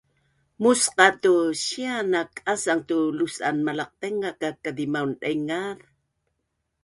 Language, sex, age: Bunun, female, 60-69